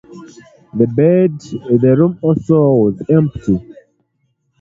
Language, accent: English, United States English